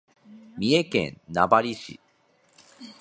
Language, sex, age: Japanese, male, 30-39